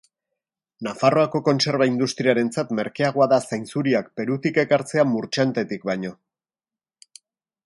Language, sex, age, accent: Basque, male, 50-59, Erdialdekoa edo Nafarra (Gipuzkoa, Nafarroa)